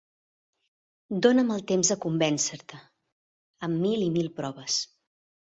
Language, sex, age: Catalan, female, 40-49